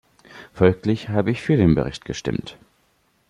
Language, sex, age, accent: German, male, under 19, Deutschland Deutsch